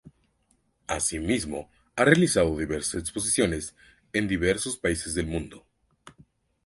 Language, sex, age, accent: Spanish, male, 19-29, México